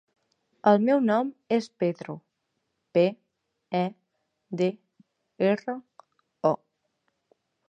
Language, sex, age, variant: Catalan, female, under 19, Central